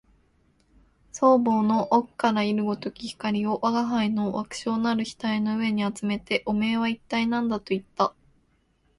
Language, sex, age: Japanese, female, 19-29